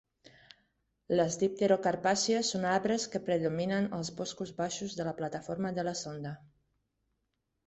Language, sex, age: Catalan, female, 40-49